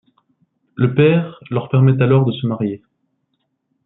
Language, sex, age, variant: French, male, 19-29, Français de métropole